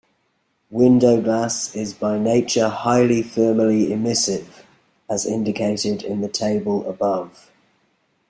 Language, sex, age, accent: English, male, 40-49, England English